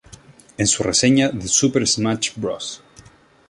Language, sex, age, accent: Spanish, male, 19-29, Chileno: Chile, Cuyo